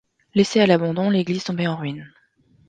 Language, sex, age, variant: French, female, 40-49, Français de métropole